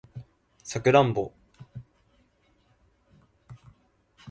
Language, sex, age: Japanese, male, 19-29